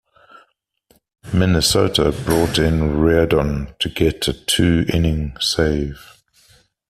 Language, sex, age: English, male, 50-59